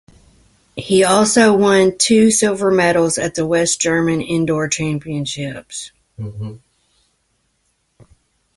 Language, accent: English, United States English